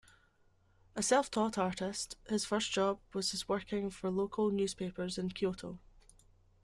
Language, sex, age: English, female, 30-39